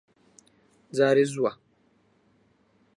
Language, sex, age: Central Kurdish, male, 19-29